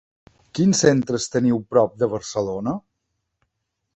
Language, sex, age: Catalan, male, 40-49